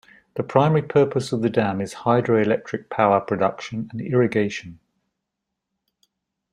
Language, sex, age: English, male, 60-69